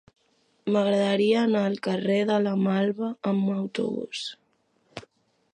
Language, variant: Catalan, Central